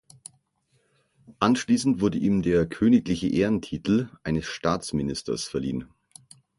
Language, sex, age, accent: German, male, 40-49, Deutschland Deutsch; Österreichisches Deutsch